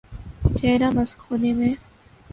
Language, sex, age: Urdu, female, 19-29